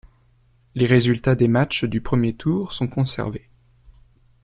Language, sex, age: French, male, 19-29